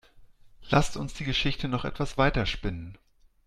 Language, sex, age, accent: German, male, 40-49, Deutschland Deutsch